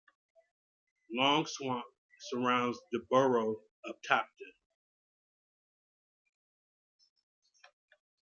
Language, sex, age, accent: English, male, 40-49, United States English